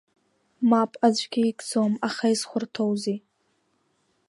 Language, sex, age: Abkhazian, female, under 19